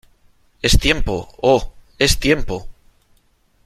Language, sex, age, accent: Spanish, male, 30-39, España: Norte peninsular (Asturias, Castilla y León, Cantabria, País Vasco, Navarra, Aragón, La Rioja, Guadalajara, Cuenca)